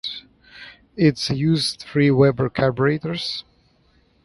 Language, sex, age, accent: English, male, 30-39, United States English